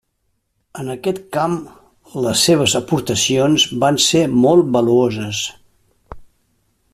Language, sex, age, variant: Catalan, male, 60-69, Septentrional